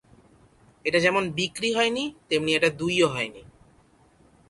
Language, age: Bengali, 19-29